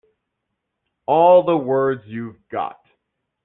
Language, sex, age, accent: English, male, 19-29, United States English